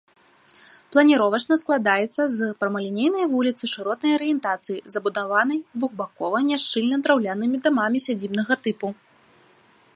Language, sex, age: Belarusian, female, 19-29